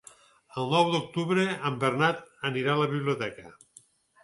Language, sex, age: Catalan, male, 60-69